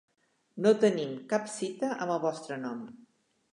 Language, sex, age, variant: Catalan, female, 70-79, Central